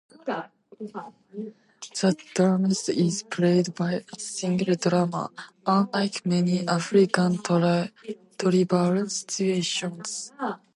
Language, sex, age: English, female, under 19